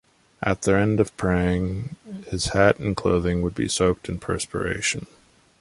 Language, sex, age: English, male, 19-29